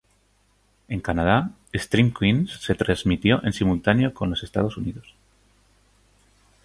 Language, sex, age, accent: Spanish, male, 30-39, España: Centro-Sur peninsular (Madrid, Toledo, Castilla-La Mancha)